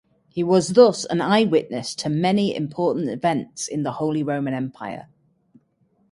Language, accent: English, England English